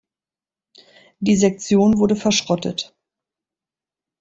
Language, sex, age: German, female, 50-59